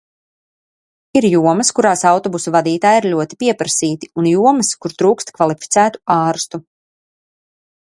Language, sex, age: Latvian, female, 30-39